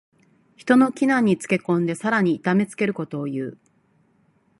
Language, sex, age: Japanese, female, 40-49